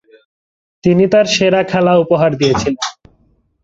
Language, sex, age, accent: Bengali, male, 19-29, প্রমিত; শুদ্ধ